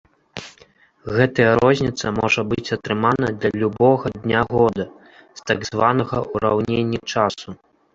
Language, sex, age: Belarusian, male, 30-39